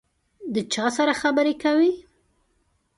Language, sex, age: Pashto, female, 40-49